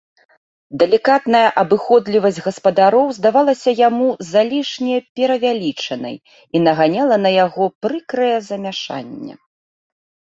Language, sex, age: Belarusian, female, 40-49